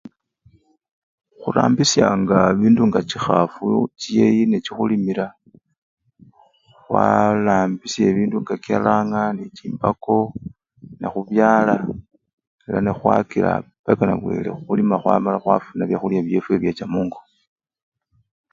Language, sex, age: Luyia, male, 40-49